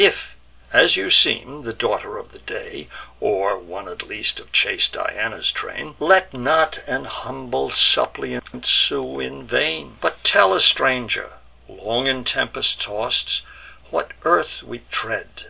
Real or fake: real